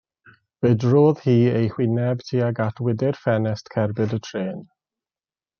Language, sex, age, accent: Welsh, male, 30-39, Y Deyrnas Unedig Cymraeg